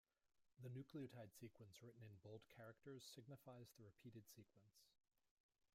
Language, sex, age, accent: English, male, 30-39, United States English